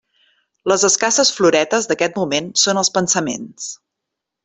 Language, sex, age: Catalan, female, 40-49